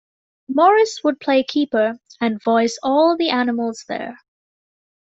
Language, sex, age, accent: English, female, 19-29, England English